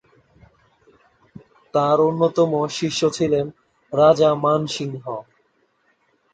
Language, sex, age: Bengali, male, 19-29